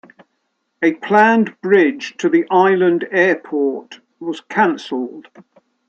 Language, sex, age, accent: English, male, 70-79, England English